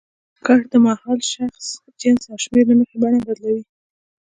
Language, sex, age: Pashto, female, 19-29